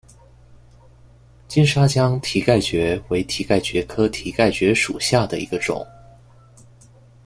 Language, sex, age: Chinese, male, 19-29